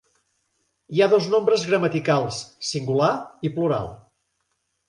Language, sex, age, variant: Catalan, male, 60-69, Central